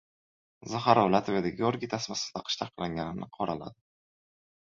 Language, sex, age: Uzbek, male, 19-29